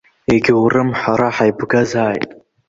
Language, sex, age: Abkhazian, male, under 19